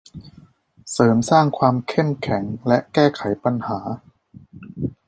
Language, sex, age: Thai, male, 30-39